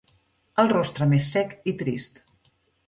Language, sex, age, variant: Catalan, female, 40-49, Central